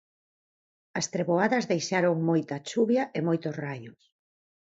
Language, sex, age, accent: Galician, female, 50-59, Normativo (estándar)